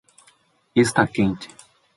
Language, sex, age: Portuguese, male, 19-29